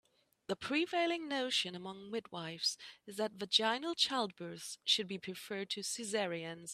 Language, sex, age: English, female, 40-49